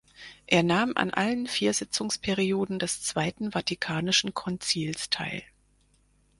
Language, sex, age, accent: German, female, 30-39, Deutschland Deutsch